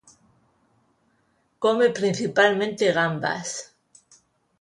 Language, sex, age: Spanish, female, 50-59